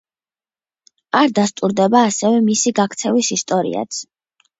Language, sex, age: Georgian, female, under 19